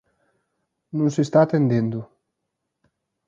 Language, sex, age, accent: Galician, male, 19-29, Atlántico (seseo e gheada)